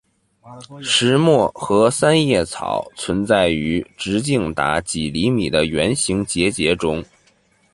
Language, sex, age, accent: Chinese, male, 19-29, 出生地：北京市